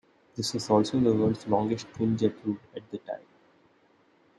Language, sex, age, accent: English, male, 19-29, India and South Asia (India, Pakistan, Sri Lanka)